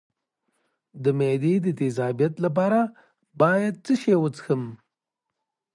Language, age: Pashto, 40-49